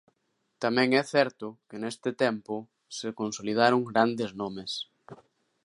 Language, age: Galician, 40-49